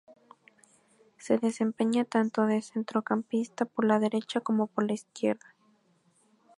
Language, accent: Spanish, México